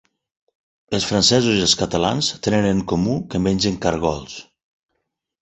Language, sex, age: Catalan, male, 40-49